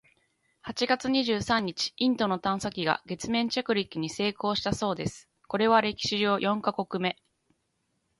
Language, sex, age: Japanese, female, 30-39